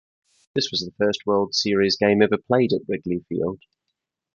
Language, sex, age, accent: English, male, 30-39, England English; New Zealand English